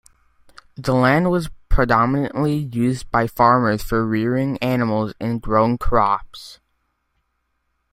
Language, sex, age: English, male, under 19